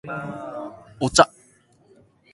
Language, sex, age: Japanese, male, under 19